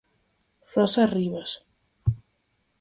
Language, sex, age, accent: Galician, female, under 19, Normativo (estándar)